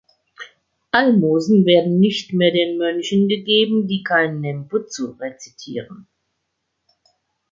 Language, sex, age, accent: German, female, 60-69, Deutschland Deutsch